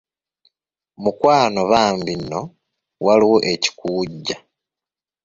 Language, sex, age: Ganda, male, 19-29